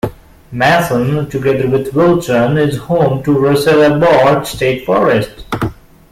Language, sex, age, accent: English, male, 19-29, India and South Asia (India, Pakistan, Sri Lanka)